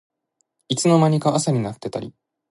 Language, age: Japanese, 19-29